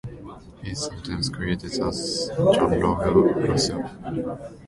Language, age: English, 19-29